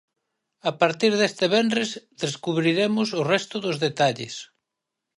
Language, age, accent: Galician, 40-49, Atlántico (seseo e gheada)